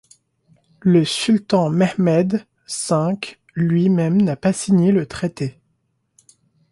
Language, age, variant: French, 19-29, Français de métropole